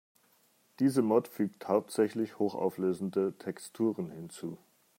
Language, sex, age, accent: German, male, 40-49, Deutschland Deutsch